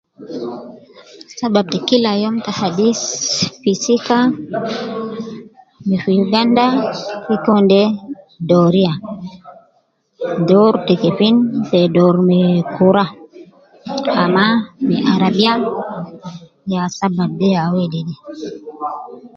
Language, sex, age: Nubi, female, 30-39